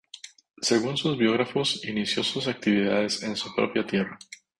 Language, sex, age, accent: Spanish, male, 30-39, América central